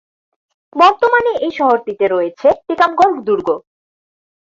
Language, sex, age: Bengali, female, 19-29